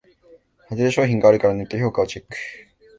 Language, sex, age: Japanese, male, 19-29